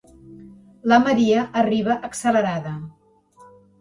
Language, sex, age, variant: Catalan, female, 40-49, Central